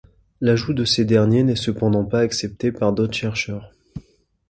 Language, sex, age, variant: French, male, 19-29, Français de métropole